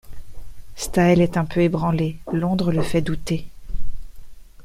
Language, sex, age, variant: French, female, 40-49, Français de métropole